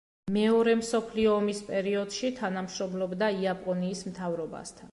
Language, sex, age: Georgian, female, 30-39